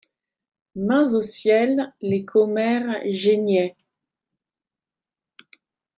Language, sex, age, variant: French, female, 40-49, Français de métropole